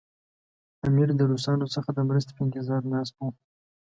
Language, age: Pashto, 19-29